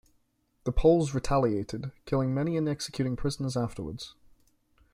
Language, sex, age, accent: English, male, 19-29, England English